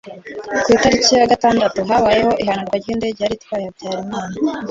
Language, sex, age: Kinyarwanda, female, 19-29